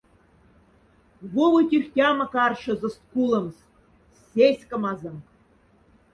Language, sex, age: Moksha, female, 40-49